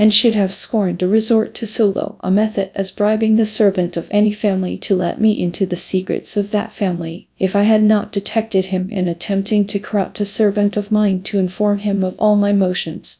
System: TTS, GradTTS